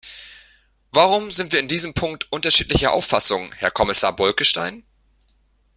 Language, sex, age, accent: German, male, 30-39, Deutschland Deutsch